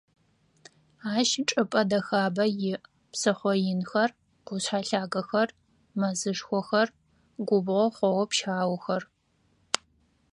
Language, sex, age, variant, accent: Adyghe, female, 19-29, Адыгабзэ (Кирил, пстэумэ зэдыряе), Бжъэдыгъу (Bjeduğ)